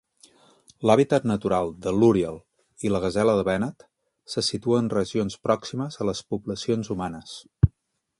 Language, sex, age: Catalan, male, 40-49